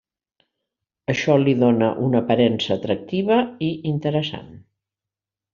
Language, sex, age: Catalan, female, 70-79